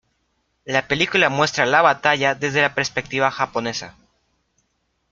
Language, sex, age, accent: Spanish, male, 30-39, México